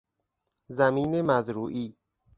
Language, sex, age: Persian, male, 30-39